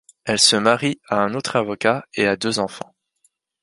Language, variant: French, Français de métropole